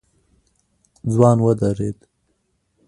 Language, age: Pashto, 19-29